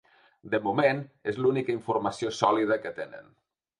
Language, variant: Catalan, Central